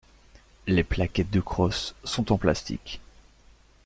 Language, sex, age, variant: French, male, 19-29, Français de métropole